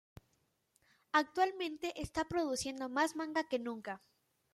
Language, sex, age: Spanish, female, 19-29